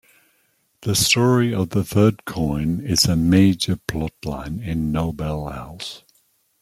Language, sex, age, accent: English, male, 60-69, Australian English